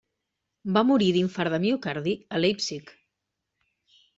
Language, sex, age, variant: Catalan, female, 40-49, Central